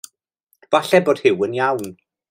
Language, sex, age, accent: Welsh, male, 40-49, Y Deyrnas Unedig Cymraeg